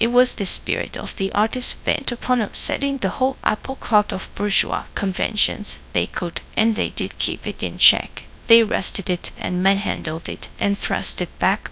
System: TTS, GradTTS